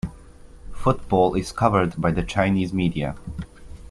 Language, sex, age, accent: English, male, 19-29, United States English